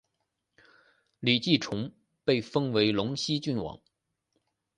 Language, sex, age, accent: Chinese, male, 19-29, 出生地：山东省